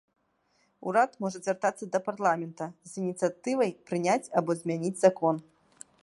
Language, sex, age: Belarusian, female, 30-39